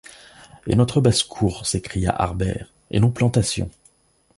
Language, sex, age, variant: French, male, 30-39, Français de métropole